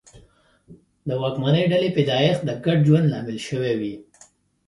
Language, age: Pashto, 30-39